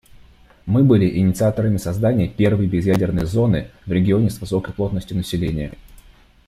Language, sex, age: Russian, male, 19-29